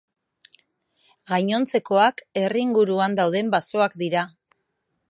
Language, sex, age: Basque, female, 40-49